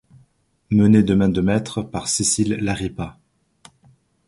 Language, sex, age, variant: French, male, 40-49, Français de métropole